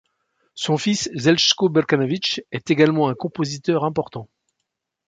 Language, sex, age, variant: French, male, 60-69, Français de métropole